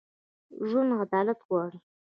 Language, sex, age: Pashto, female, 19-29